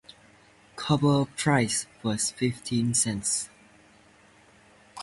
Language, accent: English, United States English